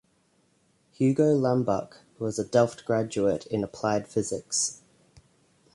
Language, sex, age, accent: English, male, 30-39, Australian English